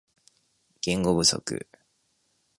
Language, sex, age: Japanese, male, 19-29